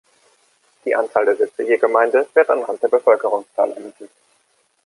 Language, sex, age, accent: German, male, 30-39, Deutschland Deutsch